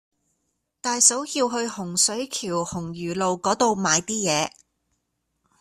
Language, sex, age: Cantonese, female, 40-49